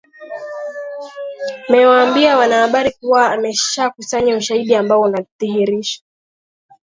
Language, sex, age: Swahili, female, 19-29